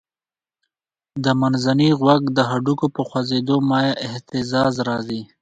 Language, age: Pashto, 19-29